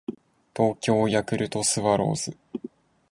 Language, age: Japanese, under 19